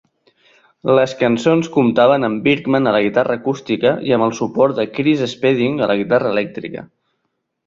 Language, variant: Catalan, Central